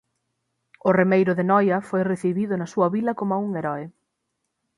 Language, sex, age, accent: Galician, female, 19-29, Atlántico (seseo e gheada); Normativo (estándar)